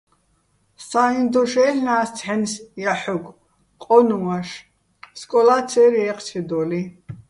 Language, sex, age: Bats, female, 70-79